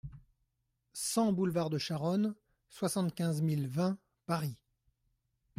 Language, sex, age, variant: French, male, 40-49, Français de métropole